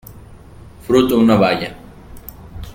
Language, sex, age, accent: Spanish, male, 19-29, México